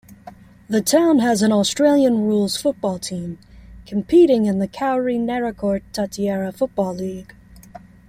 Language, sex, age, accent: English, female, 19-29, United States English